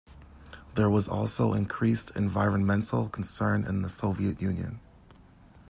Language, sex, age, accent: English, male, 30-39, United States English